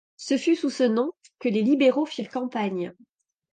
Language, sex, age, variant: French, female, 40-49, Français de métropole